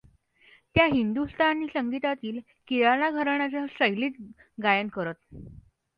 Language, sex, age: Marathi, female, under 19